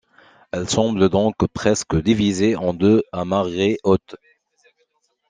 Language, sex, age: French, male, 30-39